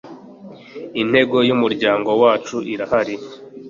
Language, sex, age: Kinyarwanda, male, 19-29